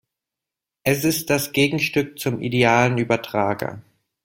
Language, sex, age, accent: German, male, 19-29, Deutschland Deutsch